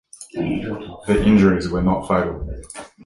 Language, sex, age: English, male, 30-39